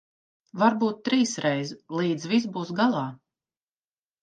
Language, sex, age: Latvian, female, 30-39